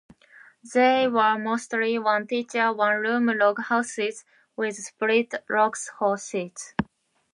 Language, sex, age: English, female, 19-29